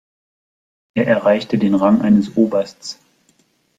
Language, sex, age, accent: German, male, 30-39, Deutschland Deutsch